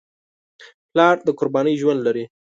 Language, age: Pashto, 19-29